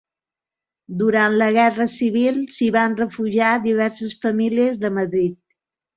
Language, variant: Catalan, Balear